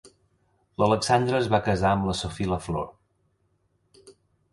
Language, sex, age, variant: Catalan, male, 30-39, Central